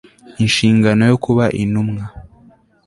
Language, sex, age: Kinyarwanda, male, 19-29